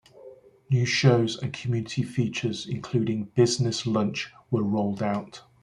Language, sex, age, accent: English, male, 40-49, England English